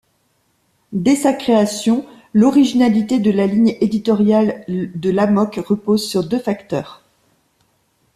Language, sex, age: French, female, 40-49